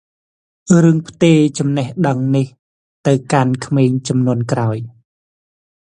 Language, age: Khmer, 19-29